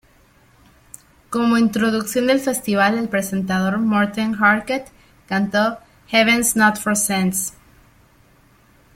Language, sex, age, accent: Spanish, female, 19-29, México